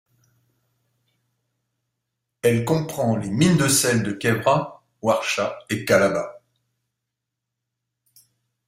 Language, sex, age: French, male, 50-59